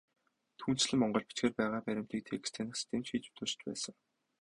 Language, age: Mongolian, 19-29